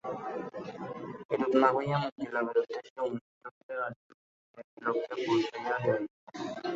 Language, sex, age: Bengali, male, 19-29